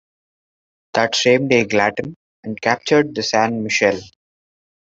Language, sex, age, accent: English, male, 19-29, India and South Asia (India, Pakistan, Sri Lanka)